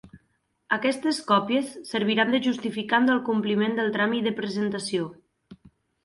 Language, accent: Catalan, valencià